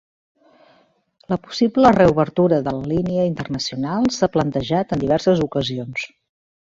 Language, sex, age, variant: Catalan, female, 40-49, Central